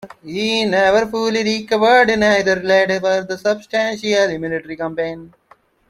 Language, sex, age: English, male, 19-29